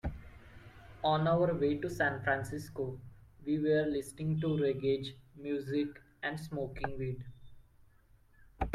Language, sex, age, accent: English, male, 19-29, India and South Asia (India, Pakistan, Sri Lanka)